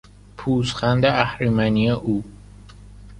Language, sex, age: Persian, male, 19-29